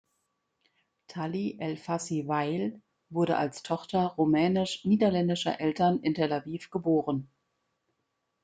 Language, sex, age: German, female, 50-59